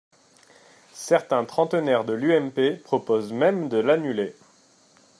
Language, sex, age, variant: French, male, 30-39, Français de métropole